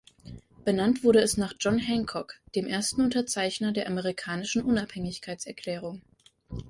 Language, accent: German, Deutschland Deutsch